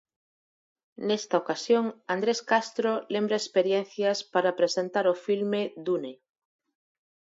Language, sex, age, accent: Galician, female, 50-59, Normativo (estándar)